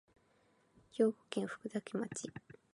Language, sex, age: Japanese, female, 19-29